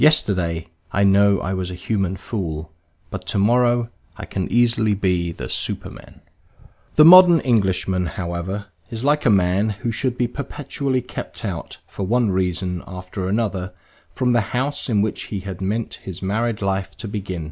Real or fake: real